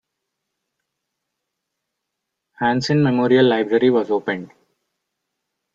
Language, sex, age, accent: English, male, 19-29, India and South Asia (India, Pakistan, Sri Lanka)